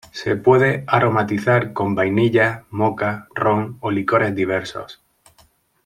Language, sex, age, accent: Spanish, male, 30-39, España: Sur peninsular (Andalucia, Extremadura, Murcia)